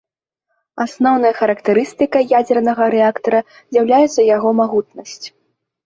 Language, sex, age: Belarusian, female, 19-29